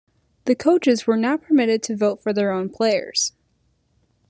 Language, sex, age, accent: English, female, under 19, United States English